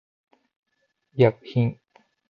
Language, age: Japanese, 40-49